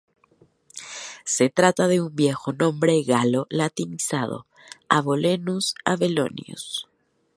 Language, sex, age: Spanish, female, 30-39